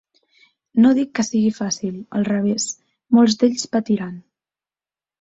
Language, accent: Catalan, Camp de Tarragona